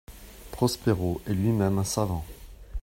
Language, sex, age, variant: French, male, 40-49, Français de métropole